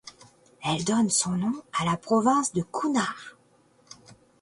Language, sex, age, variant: French, female, 50-59, Français de métropole